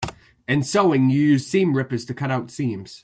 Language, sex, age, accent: English, male, 30-39, United States English